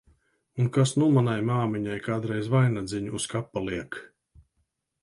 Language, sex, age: Latvian, male, 50-59